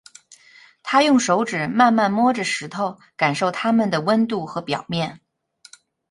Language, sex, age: Chinese, female, 40-49